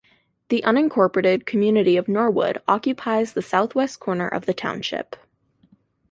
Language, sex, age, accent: English, female, 19-29, United States English